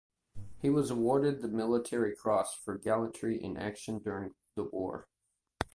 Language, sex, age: English, male, 30-39